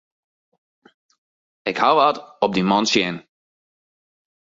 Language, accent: Western Frisian, Wâldfrysk